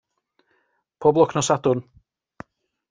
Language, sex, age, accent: Welsh, male, 30-39, Y Deyrnas Unedig Cymraeg